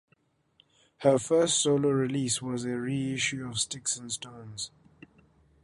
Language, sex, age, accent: English, male, 19-29, Southern African (South Africa, Zimbabwe, Namibia)